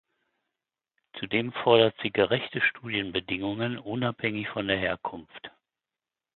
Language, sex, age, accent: German, male, 60-69, Deutschland Deutsch